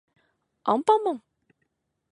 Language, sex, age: Japanese, female, 19-29